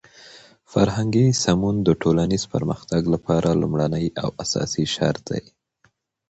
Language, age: Pashto, 30-39